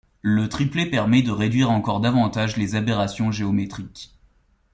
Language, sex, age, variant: French, male, 19-29, Français de métropole